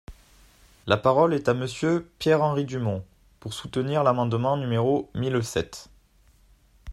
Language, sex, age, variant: French, male, 19-29, Français de métropole